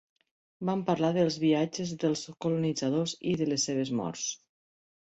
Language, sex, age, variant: Catalan, female, 50-59, Septentrional